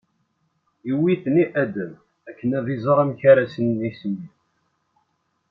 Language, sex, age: Kabyle, male, 19-29